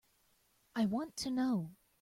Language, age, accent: English, 30-39, United States English